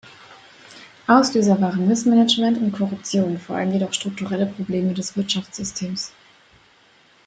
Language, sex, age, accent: German, female, 30-39, Deutschland Deutsch